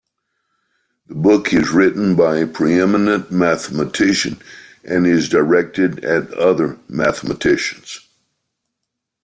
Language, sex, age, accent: English, male, 60-69, United States English